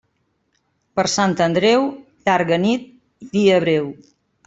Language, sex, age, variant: Catalan, female, 50-59, Central